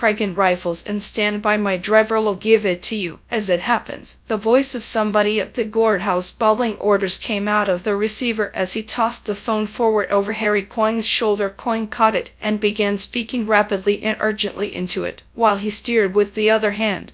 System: TTS, GradTTS